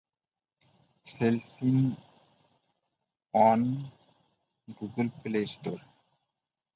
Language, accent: English, United States English; Southern African (South Africa, Zimbabwe, Namibia); bangladesh